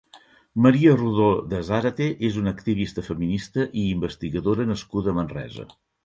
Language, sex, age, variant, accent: Catalan, male, 60-69, Central, central